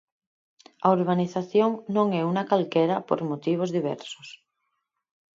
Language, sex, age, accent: Galician, female, 30-39, Normativo (estándar)